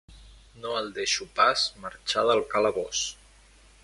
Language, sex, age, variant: Catalan, male, 19-29, Central